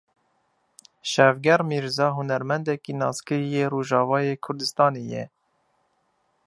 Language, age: Kurdish, 19-29